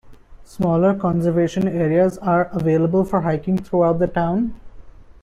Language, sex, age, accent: English, male, 19-29, India and South Asia (India, Pakistan, Sri Lanka)